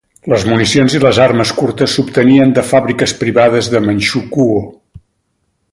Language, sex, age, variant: Catalan, male, 60-69, Central